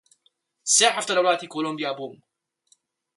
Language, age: Central Kurdish, 19-29